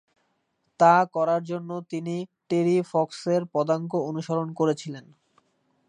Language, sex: Bengali, male